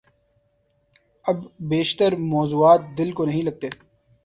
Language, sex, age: Urdu, male, 19-29